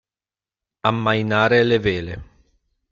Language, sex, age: Italian, male, 50-59